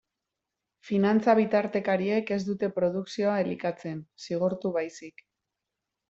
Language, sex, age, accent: Basque, female, 30-39, Mendebalekoa (Araba, Bizkaia, Gipuzkoako mendebaleko herri batzuk)